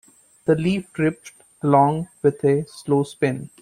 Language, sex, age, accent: English, male, 30-39, India and South Asia (India, Pakistan, Sri Lanka)